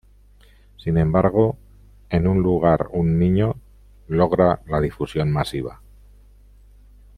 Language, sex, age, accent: Spanish, male, 50-59, España: Norte peninsular (Asturias, Castilla y León, Cantabria, País Vasco, Navarra, Aragón, La Rioja, Guadalajara, Cuenca)